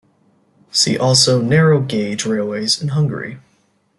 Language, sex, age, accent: English, male, under 19, United States English